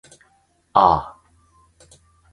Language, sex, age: Japanese, male, 19-29